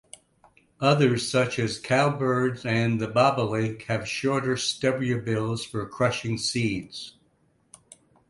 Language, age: English, 70-79